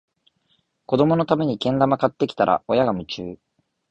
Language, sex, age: Japanese, male, 19-29